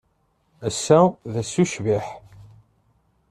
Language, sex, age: Kabyle, male, 19-29